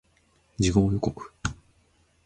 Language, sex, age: Japanese, male, 30-39